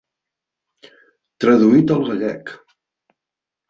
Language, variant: Catalan, Central